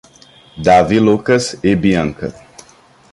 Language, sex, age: Portuguese, male, 30-39